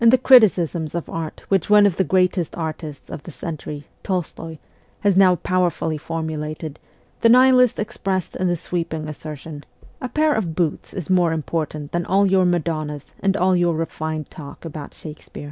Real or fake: real